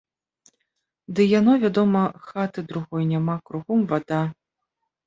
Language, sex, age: Belarusian, female, 30-39